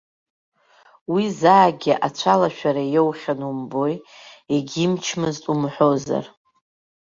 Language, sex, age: Abkhazian, female, 40-49